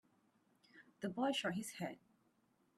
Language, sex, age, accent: English, female, 30-39, Malaysian English